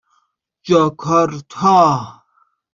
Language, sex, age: Persian, male, 30-39